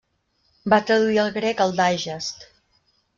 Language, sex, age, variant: Catalan, female, 50-59, Central